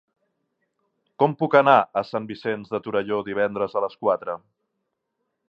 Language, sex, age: Catalan, male, 40-49